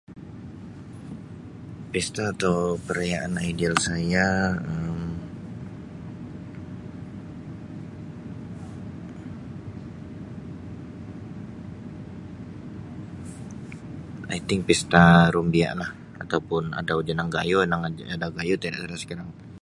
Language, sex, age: Sabah Malay, male, 19-29